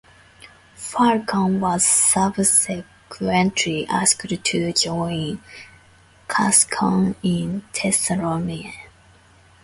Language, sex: English, female